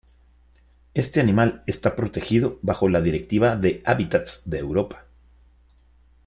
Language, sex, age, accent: Spanish, male, 50-59, México